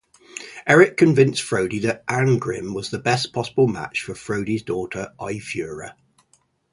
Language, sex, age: English, male, 50-59